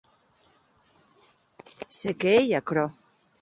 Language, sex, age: Occitan, female, 50-59